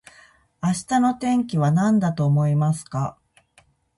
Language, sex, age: Japanese, female, 40-49